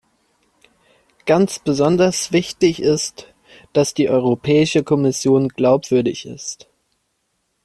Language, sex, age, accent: German, male, under 19, Deutschland Deutsch